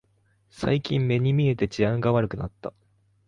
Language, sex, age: Japanese, male, 19-29